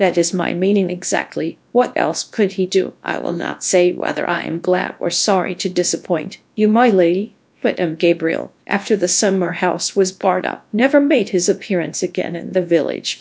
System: TTS, GradTTS